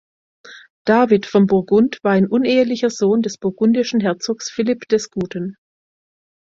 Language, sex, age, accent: German, female, 50-59, Deutschland Deutsch